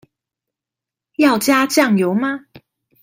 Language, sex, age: Chinese, female, 30-39